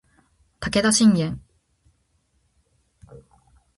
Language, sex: Japanese, female